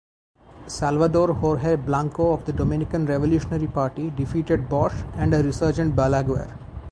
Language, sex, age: English, male, 40-49